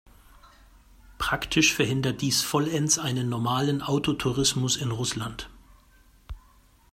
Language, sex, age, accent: German, male, 40-49, Deutschland Deutsch